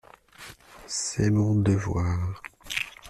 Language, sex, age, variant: French, male, 30-39, Français de métropole